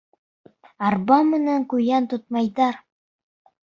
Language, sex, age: Bashkir, male, under 19